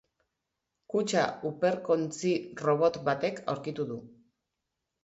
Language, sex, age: Basque, female, 40-49